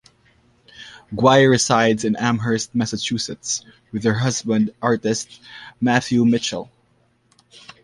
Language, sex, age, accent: English, male, 19-29, Filipino